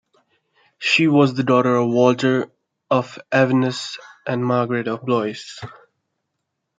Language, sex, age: English, male, 19-29